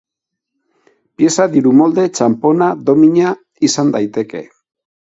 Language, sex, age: Basque, male, 50-59